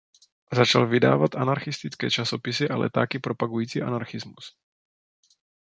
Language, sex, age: Czech, male, 30-39